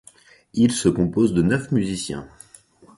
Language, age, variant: French, 30-39, Français de métropole